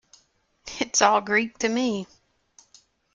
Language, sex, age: English, female, 40-49